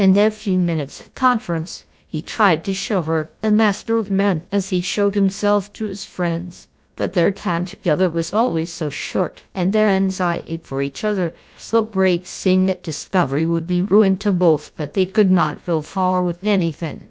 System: TTS, GlowTTS